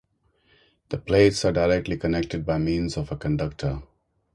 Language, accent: English, India and South Asia (India, Pakistan, Sri Lanka)